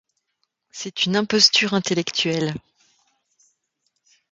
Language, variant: French, Français de métropole